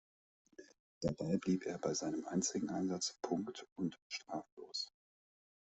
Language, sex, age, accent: German, male, 30-39, Deutschland Deutsch